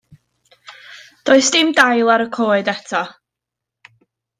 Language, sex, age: Welsh, female, 19-29